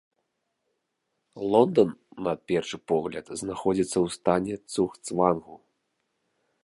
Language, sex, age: Belarusian, male, 30-39